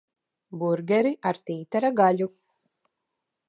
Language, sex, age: Latvian, female, 40-49